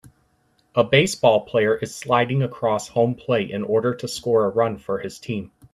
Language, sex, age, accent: English, male, 19-29, United States English